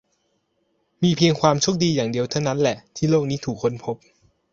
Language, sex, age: Thai, male, 30-39